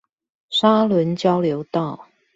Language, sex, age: Chinese, female, 50-59